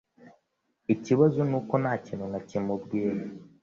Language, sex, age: Kinyarwanda, male, 19-29